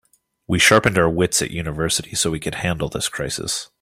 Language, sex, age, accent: English, male, 19-29, United States English